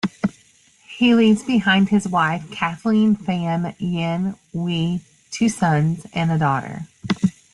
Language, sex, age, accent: English, female, 40-49, United States English